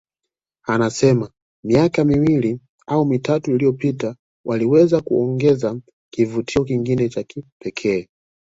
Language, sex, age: Swahili, male, 19-29